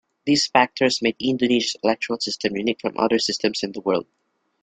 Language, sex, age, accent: English, male, 19-29, Filipino